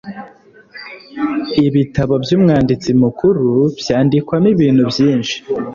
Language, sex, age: Kinyarwanda, male, 19-29